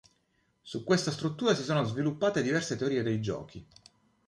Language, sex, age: Italian, male, 40-49